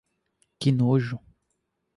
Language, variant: Portuguese, Portuguese (Brasil)